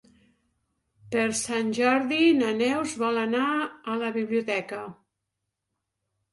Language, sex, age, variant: Catalan, female, 60-69, Central